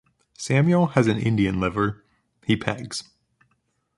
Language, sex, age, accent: English, male, 19-29, United States English